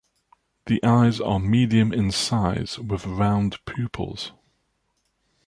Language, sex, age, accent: English, male, 30-39, England English